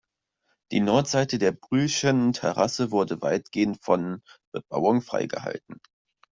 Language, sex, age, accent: German, male, 19-29, Deutschland Deutsch